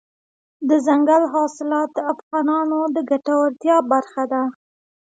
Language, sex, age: Pashto, female, 19-29